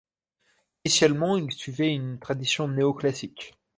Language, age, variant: French, 19-29, Français de métropole